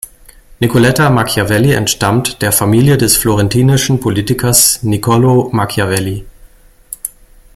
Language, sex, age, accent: German, male, 40-49, Deutschland Deutsch